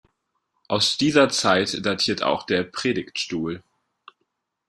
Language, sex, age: German, male, 19-29